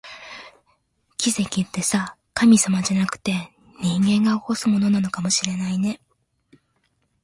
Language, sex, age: Japanese, female, 19-29